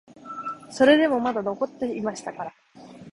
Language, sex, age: Japanese, female, under 19